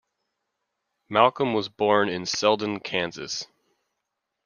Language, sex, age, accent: English, male, 30-39, United States English